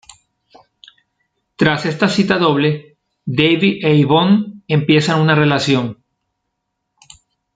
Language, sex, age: Spanish, male, 40-49